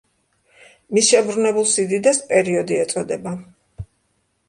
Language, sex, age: Georgian, female, 60-69